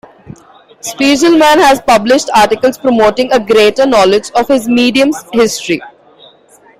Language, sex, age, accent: English, male, 19-29, India and South Asia (India, Pakistan, Sri Lanka)